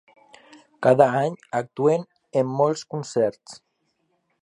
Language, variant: Catalan, Central